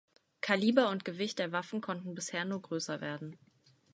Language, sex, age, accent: German, female, 19-29, Deutschland Deutsch